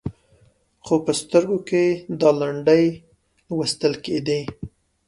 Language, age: Pashto, 19-29